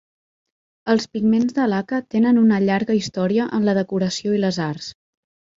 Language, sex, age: Catalan, female, 19-29